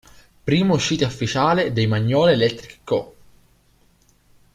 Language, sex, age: Italian, male, 19-29